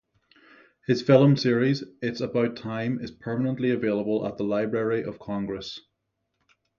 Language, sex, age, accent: English, male, 30-39, Northern Irish